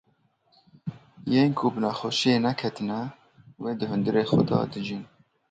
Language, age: Kurdish, 19-29